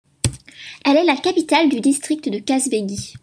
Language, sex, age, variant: French, female, under 19, Français de métropole